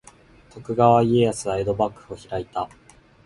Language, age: Japanese, 19-29